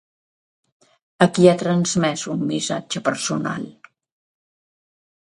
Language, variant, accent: Catalan, Central, central